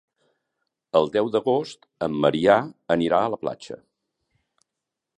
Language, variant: Catalan, Central